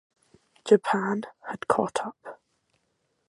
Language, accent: English, Scottish English